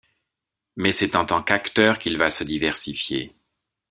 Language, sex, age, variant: French, male, 50-59, Français de métropole